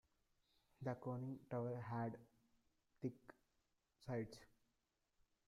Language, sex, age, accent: English, male, 19-29, India and South Asia (India, Pakistan, Sri Lanka)